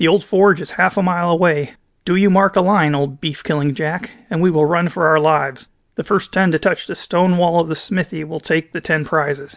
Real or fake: real